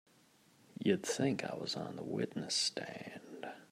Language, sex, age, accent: English, male, 19-29, Australian English